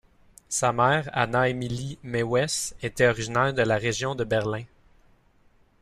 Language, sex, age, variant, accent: French, male, 19-29, Français d'Amérique du Nord, Français du Canada